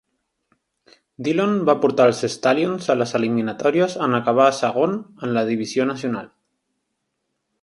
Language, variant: Catalan, Central